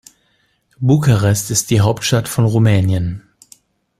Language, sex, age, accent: German, male, 40-49, Deutschland Deutsch